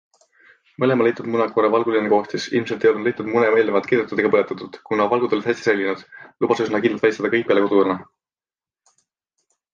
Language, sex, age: Estonian, male, 19-29